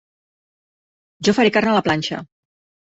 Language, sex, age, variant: Catalan, female, 40-49, Central